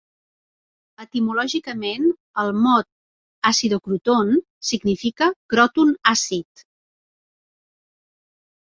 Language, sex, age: Catalan, female, 40-49